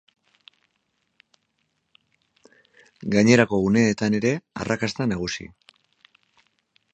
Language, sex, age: Basque, male, 40-49